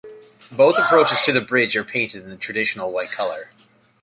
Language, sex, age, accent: English, male, 40-49, Canadian English